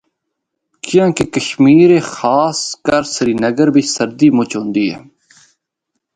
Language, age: Northern Hindko, 19-29